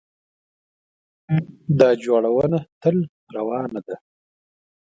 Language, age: Pashto, 19-29